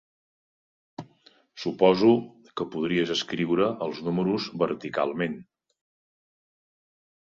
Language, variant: Catalan, Central